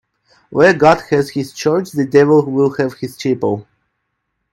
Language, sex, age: English, male, 19-29